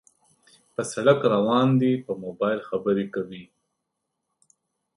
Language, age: Pashto, 30-39